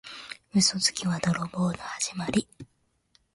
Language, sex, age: Japanese, female, 19-29